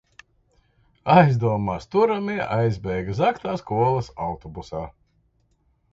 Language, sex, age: Latvian, male, 50-59